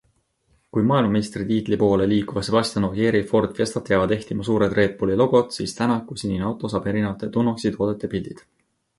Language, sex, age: Estonian, male, 19-29